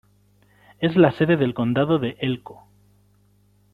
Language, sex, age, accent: Spanish, male, 19-29, España: Centro-Sur peninsular (Madrid, Toledo, Castilla-La Mancha)